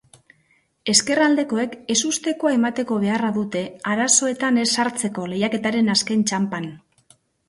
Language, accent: Basque, Mendebalekoa (Araba, Bizkaia, Gipuzkoako mendebaleko herri batzuk)